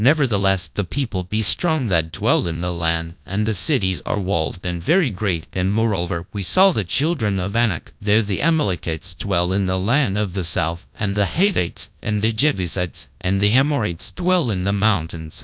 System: TTS, GradTTS